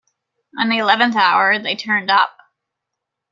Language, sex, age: English, female, 30-39